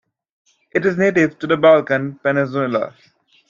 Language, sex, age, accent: English, male, 19-29, United States English